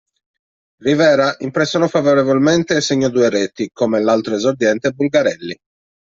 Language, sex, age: Italian, male, 30-39